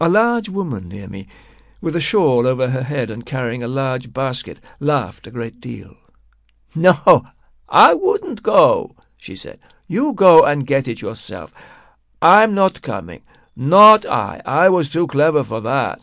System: none